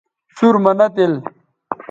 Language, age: Bateri, 19-29